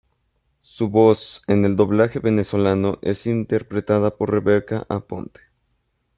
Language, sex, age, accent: Spanish, male, 19-29, México